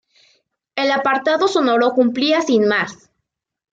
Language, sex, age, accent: Spanish, female, under 19, México